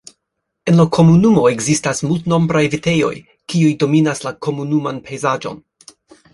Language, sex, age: Esperanto, male, 30-39